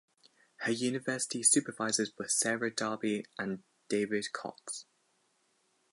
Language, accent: English, England English